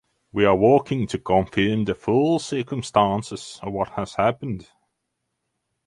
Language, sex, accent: English, male, England English; Scottish English